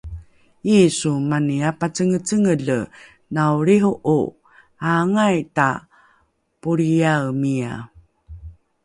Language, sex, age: Rukai, female, 40-49